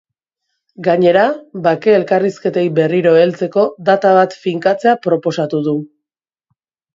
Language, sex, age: Basque, female, 40-49